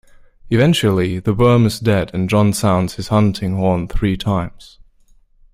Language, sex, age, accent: English, male, 19-29, England English